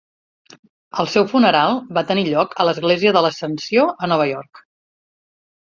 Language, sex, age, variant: Catalan, female, 40-49, Central